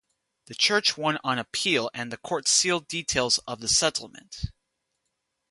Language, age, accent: English, 19-29, United States English